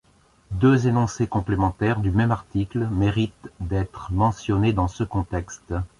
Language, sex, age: French, male, 70-79